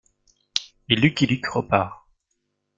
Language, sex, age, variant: French, male, 19-29, Français de métropole